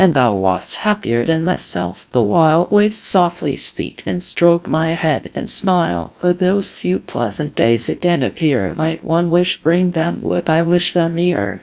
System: TTS, GlowTTS